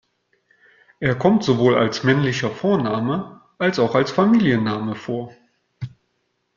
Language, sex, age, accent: German, male, 40-49, Deutschland Deutsch